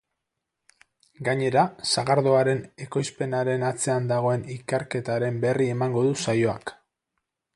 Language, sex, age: Basque, male, 40-49